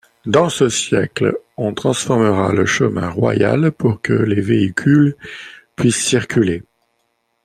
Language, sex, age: French, male, 50-59